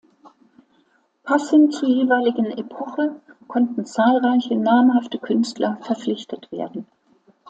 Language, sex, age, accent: German, female, 60-69, Deutschland Deutsch